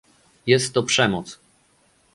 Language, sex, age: Polish, male, 30-39